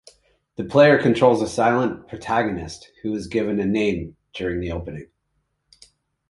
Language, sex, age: English, male, 50-59